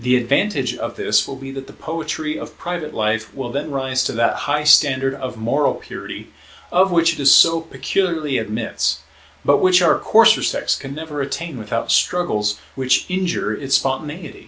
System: none